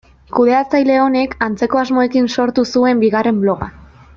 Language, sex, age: Basque, female, 19-29